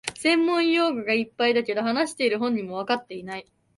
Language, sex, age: Japanese, female, 19-29